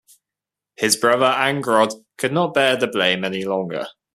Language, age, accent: English, 19-29, England English